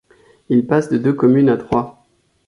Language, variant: French, Français de métropole